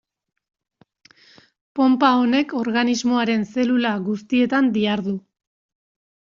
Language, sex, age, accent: Basque, female, 30-39, Erdialdekoa edo Nafarra (Gipuzkoa, Nafarroa)